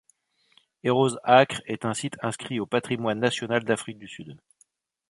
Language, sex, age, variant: French, male, 40-49, Français de métropole